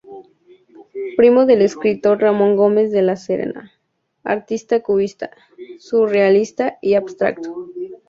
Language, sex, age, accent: Spanish, female, 19-29, México